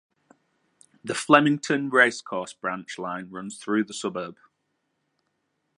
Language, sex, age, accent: English, male, 19-29, England English